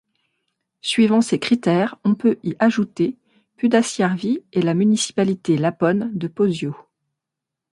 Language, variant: French, Français de métropole